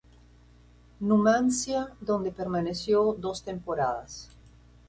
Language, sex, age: Spanish, female, 60-69